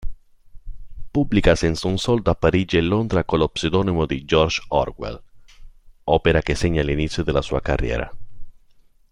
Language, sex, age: Italian, male, 19-29